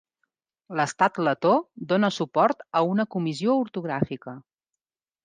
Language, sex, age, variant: Catalan, female, 40-49, Central